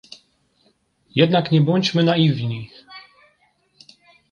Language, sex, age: Polish, male, 30-39